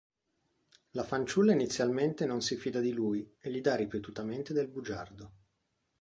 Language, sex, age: Italian, male, 40-49